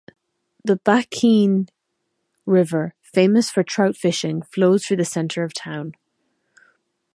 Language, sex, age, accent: English, female, under 19, Irish English